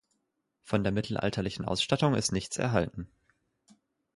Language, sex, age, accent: German, male, 19-29, Deutschland Deutsch